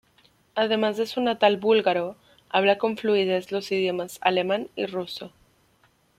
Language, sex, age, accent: Spanish, female, 19-29, México